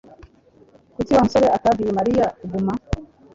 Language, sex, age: Kinyarwanda, female, 40-49